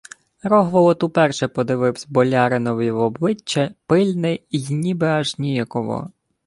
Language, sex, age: Ukrainian, male, 19-29